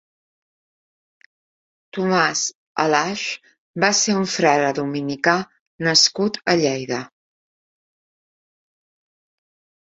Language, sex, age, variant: Catalan, female, 50-59, Central